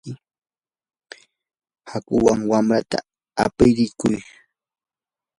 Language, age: Yanahuanca Pasco Quechua, 19-29